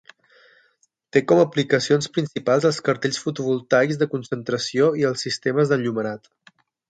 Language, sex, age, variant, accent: Catalan, male, 30-39, Balear, menorquí